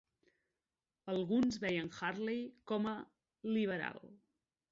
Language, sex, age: Catalan, female, 40-49